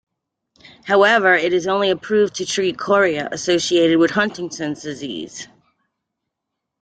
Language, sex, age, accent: English, female, 40-49, United States English